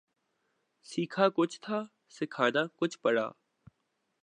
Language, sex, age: Urdu, male, 19-29